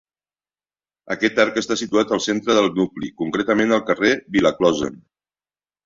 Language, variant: Catalan, Central